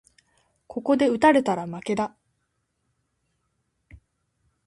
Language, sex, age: Japanese, female, 19-29